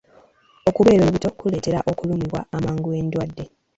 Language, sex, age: Ganda, female, 19-29